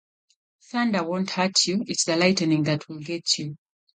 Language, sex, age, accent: English, female, 19-29, England English